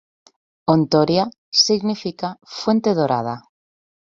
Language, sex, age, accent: Spanish, female, 30-39, España: Centro-Sur peninsular (Madrid, Toledo, Castilla-La Mancha)